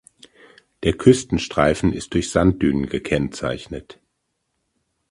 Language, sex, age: German, male, 50-59